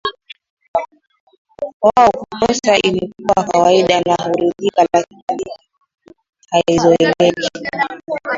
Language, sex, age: Swahili, female, 19-29